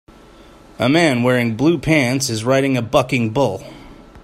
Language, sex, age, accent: English, male, 40-49, Canadian English